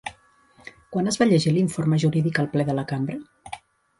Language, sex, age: Catalan, female, 50-59